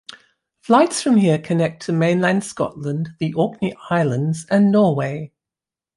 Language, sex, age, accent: English, female, 50-59, England English